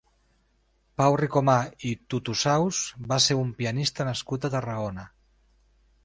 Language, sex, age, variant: Catalan, male, 50-59, Nord-Occidental